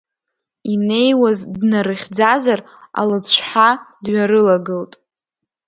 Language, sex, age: Abkhazian, female, under 19